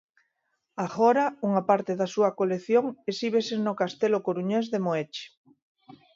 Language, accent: Galician, Normativo (estándar)